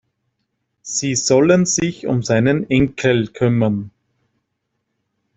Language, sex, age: German, male, 30-39